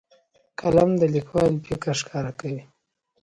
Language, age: Pashto, 30-39